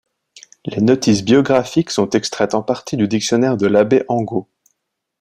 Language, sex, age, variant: French, male, 19-29, Français de métropole